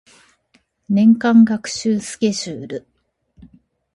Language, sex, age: Japanese, female, 40-49